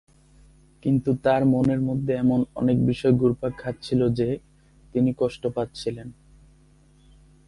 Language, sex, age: Bengali, male, 19-29